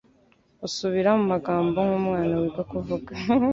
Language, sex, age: Kinyarwanda, female, 19-29